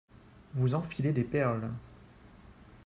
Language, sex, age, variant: French, male, 40-49, Français de métropole